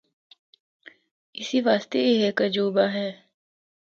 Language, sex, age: Northern Hindko, female, 19-29